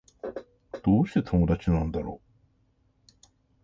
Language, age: Japanese, 40-49